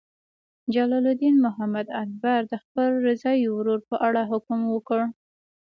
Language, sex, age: Pashto, female, 19-29